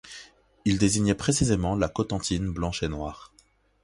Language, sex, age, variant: French, male, 19-29, Français de métropole